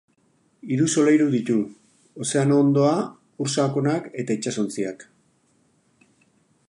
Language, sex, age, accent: Basque, male, 40-49, Erdialdekoa edo Nafarra (Gipuzkoa, Nafarroa)